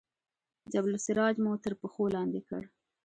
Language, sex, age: Pashto, female, 19-29